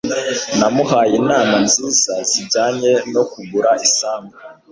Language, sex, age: Kinyarwanda, male, 19-29